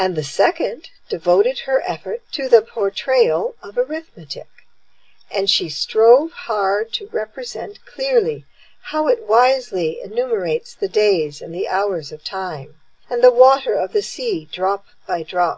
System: none